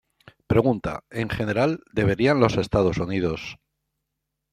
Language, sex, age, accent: Spanish, male, 60-69, España: Centro-Sur peninsular (Madrid, Toledo, Castilla-La Mancha)